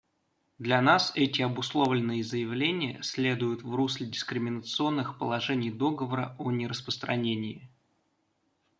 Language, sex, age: Russian, male, 19-29